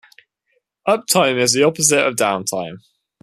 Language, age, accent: English, 19-29, England English